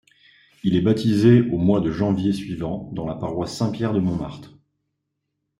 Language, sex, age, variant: French, male, 19-29, Français de métropole